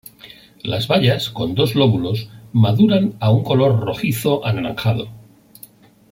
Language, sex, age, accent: Spanish, male, 50-59, España: Norte peninsular (Asturias, Castilla y León, Cantabria, País Vasco, Navarra, Aragón, La Rioja, Guadalajara, Cuenca)